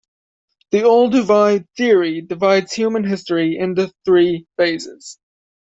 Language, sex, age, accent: English, male, 19-29, United States English